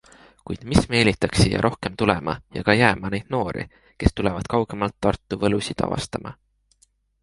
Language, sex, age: Estonian, male, 19-29